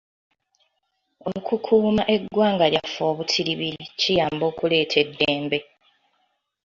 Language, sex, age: Ganda, female, 19-29